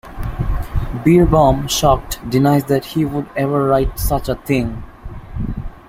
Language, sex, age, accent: English, male, under 19, United States English